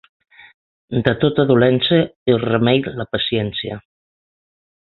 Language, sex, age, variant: Catalan, female, 60-69, Central